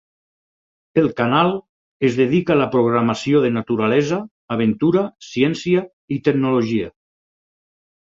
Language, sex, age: Catalan, male, 50-59